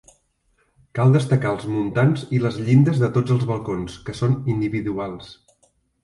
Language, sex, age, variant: Catalan, male, 40-49, Central